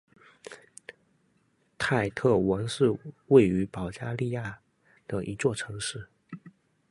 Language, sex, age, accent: Chinese, male, 19-29, 出生地：福建省